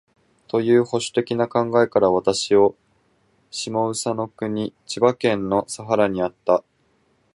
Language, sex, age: Japanese, male, 19-29